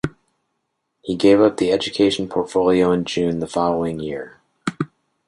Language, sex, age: English, male, 50-59